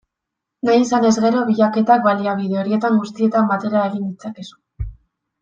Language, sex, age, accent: Basque, female, 19-29, Mendebalekoa (Araba, Bizkaia, Gipuzkoako mendebaleko herri batzuk)